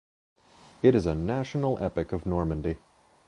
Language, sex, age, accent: English, male, 30-39, Canadian English